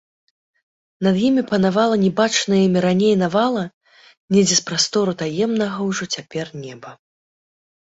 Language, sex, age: Belarusian, female, 19-29